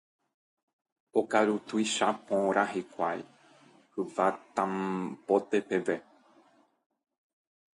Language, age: Guarani, 30-39